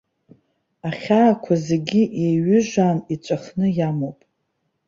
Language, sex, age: Abkhazian, female, 40-49